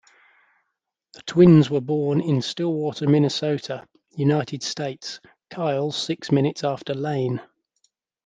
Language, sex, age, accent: English, male, 30-39, England English